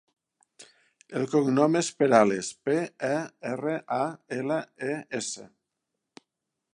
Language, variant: Catalan, Septentrional